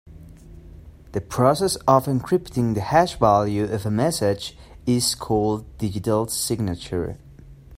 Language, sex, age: English, male, 30-39